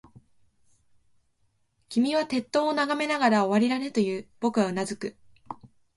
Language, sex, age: Japanese, female, 19-29